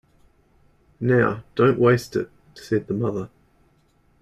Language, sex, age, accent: English, male, 40-49, New Zealand English